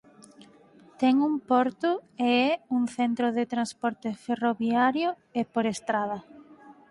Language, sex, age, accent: Galician, female, 19-29, Normativo (estándar)